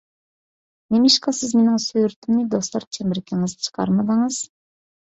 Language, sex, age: Uyghur, female, 30-39